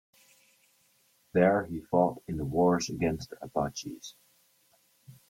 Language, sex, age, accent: English, male, under 19, England English